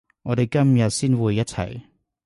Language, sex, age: Cantonese, male, 30-39